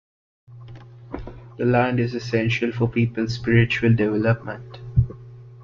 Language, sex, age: English, male, 19-29